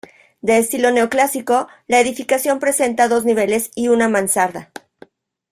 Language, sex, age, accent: Spanish, female, 40-49, México